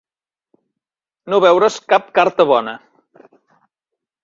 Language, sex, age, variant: Catalan, male, 60-69, Central